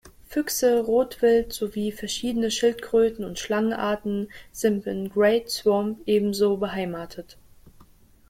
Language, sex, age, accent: German, female, 19-29, Deutschland Deutsch